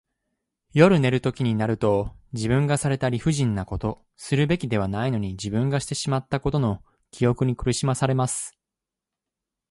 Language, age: Japanese, 19-29